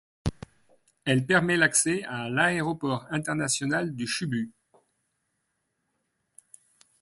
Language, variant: French, Français de métropole